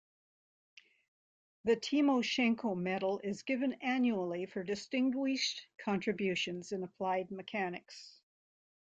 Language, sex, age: English, female, 70-79